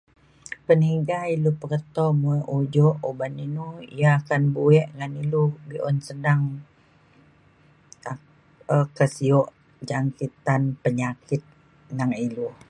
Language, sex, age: Mainstream Kenyah, female, 60-69